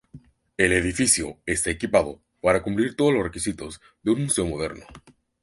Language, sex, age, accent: Spanish, male, 19-29, México